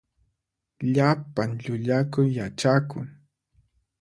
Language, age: Puno Quechua, 30-39